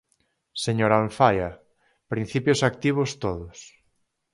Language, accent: Galician, Normativo (estándar)